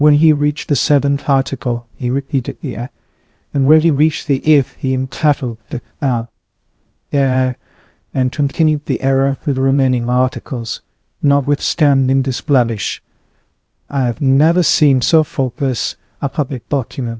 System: TTS, VITS